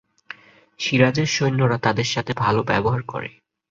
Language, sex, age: Bengali, male, 19-29